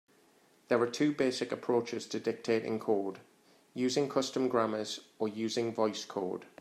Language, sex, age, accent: English, male, 40-49, England English